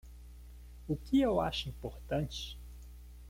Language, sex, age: Portuguese, male, 30-39